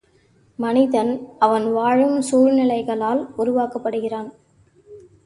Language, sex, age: Tamil, female, 19-29